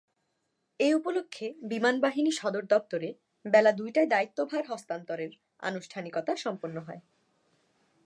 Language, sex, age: Bengali, female, 19-29